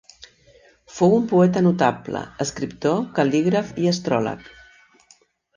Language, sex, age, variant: Catalan, female, 40-49, Central